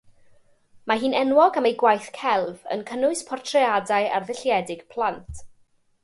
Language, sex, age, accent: Welsh, female, 19-29, Y Deyrnas Unedig Cymraeg